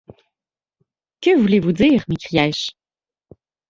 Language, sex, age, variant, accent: French, female, 30-39, Français d'Amérique du Nord, Français du Canada